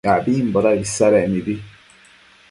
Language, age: Matsés, 19-29